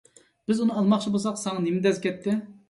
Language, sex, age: Uyghur, male, 30-39